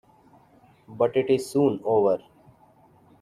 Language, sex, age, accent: English, male, 19-29, India and South Asia (India, Pakistan, Sri Lanka)